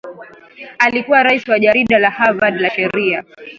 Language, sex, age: Swahili, female, 19-29